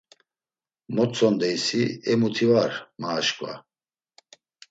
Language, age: Laz, 50-59